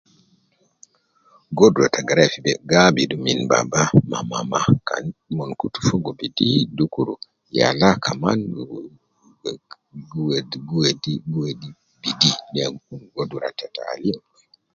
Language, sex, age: Nubi, male, 50-59